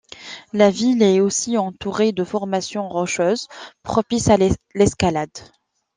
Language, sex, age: French, female, 30-39